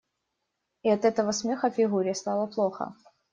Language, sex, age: Russian, female, 19-29